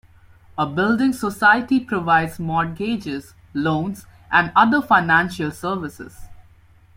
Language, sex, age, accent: English, male, 19-29, India and South Asia (India, Pakistan, Sri Lanka)